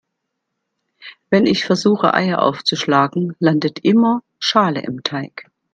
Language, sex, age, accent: German, female, 50-59, Deutschland Deutsch